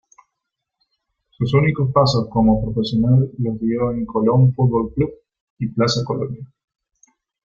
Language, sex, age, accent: Spanish, male, 30-39, Rioplatense: Argentina, Uruguay, este de Bolivia, Paraguay